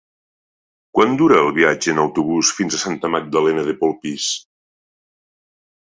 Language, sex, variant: Catalan, male, Nord-Occidental